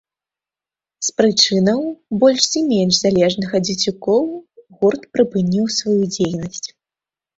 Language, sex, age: Belarusian, female, under 19